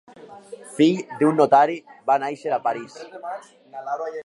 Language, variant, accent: Catalan, Alacantí, valencià